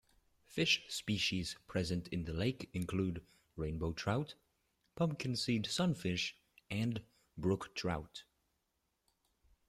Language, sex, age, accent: English, male, 19-29, United States English